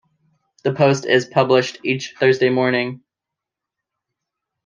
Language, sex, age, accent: English, male, 19-29, United States English